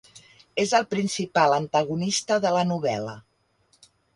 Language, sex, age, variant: Catalan, female, 60-69, Central